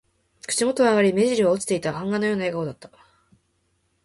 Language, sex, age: Japanese, female, 19-29